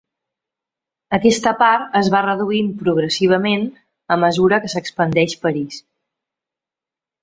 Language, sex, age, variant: Catalan, female, 40-49, Central